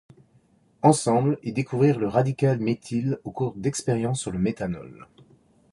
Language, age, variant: French, 50-59, Français de métropole